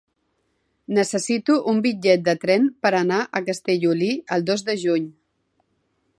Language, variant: Catalan, Central